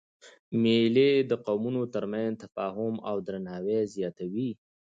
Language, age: Pashto, 40-49